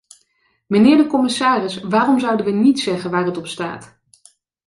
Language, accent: Dutch, Nederlands Nederlands